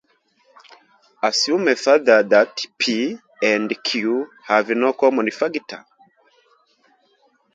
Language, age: English, 19-29